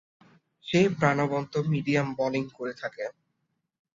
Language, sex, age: Bengali, male, under 19